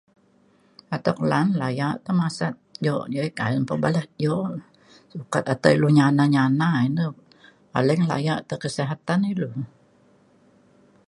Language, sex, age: Mainstream Kenyah, female, 70-79